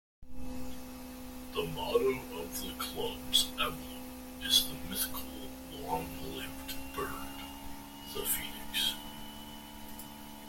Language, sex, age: English, male, 30-39